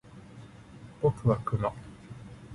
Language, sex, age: Japanese, male, 19-29